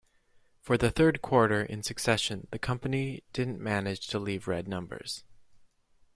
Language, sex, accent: English, male, United States English